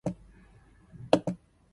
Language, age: English, under 19